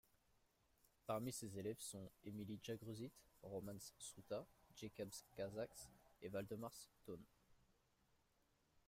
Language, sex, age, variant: French, male, 30-39, Français de métropole